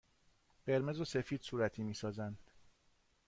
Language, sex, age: Persian, male, 40-49